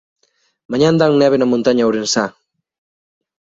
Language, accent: Galician, Atlántico (seseo e gheada)